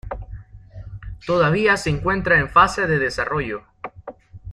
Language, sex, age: Spanish, male, 19-29